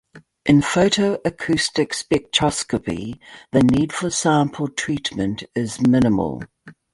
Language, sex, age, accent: English, female, 50-59, New Zealand English